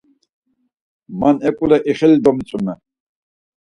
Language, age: Laz, 60-69